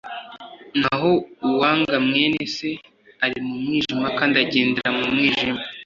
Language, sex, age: Kinyarwanda, male, under 19